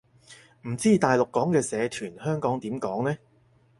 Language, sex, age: Cantonese, male, 30-39